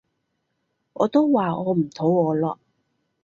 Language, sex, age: Cantonese, female, 30-39